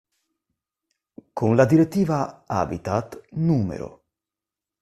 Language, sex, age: Italian, male, 30-39